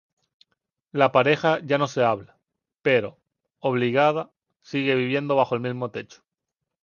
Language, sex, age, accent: Spanish, male, 19-29, España: Islas Canarias